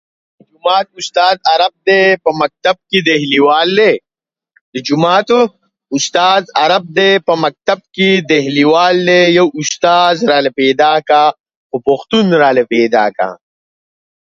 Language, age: English, 30-39